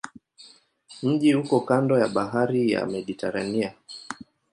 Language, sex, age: Swahili, male, 30-39